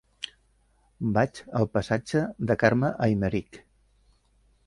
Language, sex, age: Catalan, male, 70-79